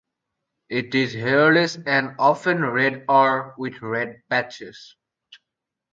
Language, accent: English, United States English